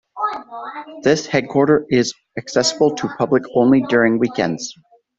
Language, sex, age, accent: English, male, 40-49, United States English